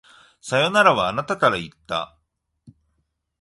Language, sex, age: Japanese, male, 40-49